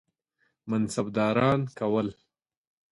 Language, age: Pashto, 40-49